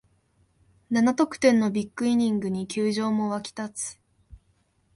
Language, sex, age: Japanese, female, 19-29